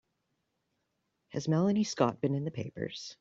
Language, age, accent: English, 30-39, Canadian English